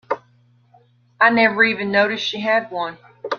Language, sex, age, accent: English, female, 50-59, United States English